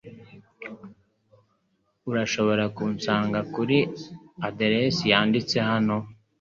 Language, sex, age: Kinyarwanda, male, 19-29